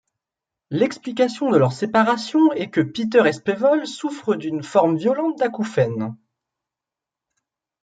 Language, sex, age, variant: French, male, 19-29, Français de métropole